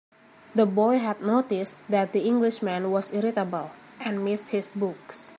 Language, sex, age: English, female, 19-29